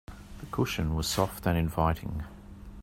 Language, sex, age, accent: English, male, 50-59, Australian English